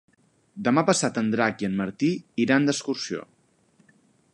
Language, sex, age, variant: Catalan, male, 19-29, Central